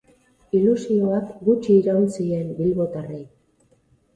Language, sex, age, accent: Basque, female, 50-59, Erdialdekoa edo Nafarra (Gipuzkoa, Nafarroa)